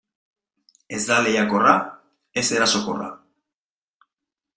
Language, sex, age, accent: Basque, male, 30-39, Mendebalekoa (Araba, Bizkaia, Gipuzkoako mendebaleko herri batzuk)